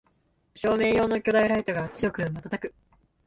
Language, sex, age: Japanese, female, 19-29